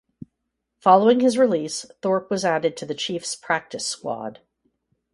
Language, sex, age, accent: English, female, 60-69, United States English